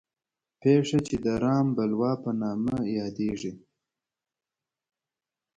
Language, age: Pashto, 19-29